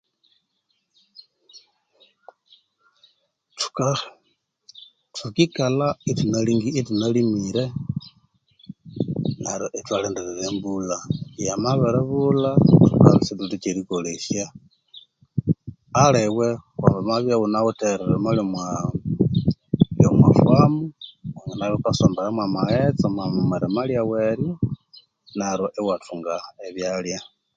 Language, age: Konzo, 40-49